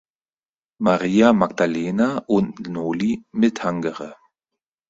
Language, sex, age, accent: German, male, 30-39, Deutschland Deutsch